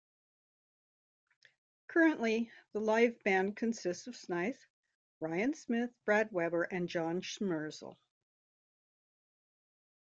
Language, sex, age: English, female, 70-79